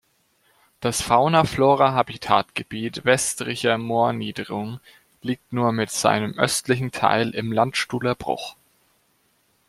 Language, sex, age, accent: German, male, under 19, Deutschland Deutsch